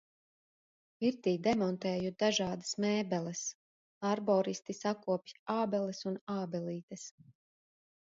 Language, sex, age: Latvian, female, 40-49